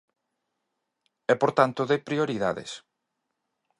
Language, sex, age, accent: Galician, male, 40-49, Normativo (estándar)